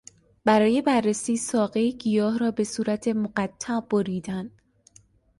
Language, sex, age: Persian, female, under 19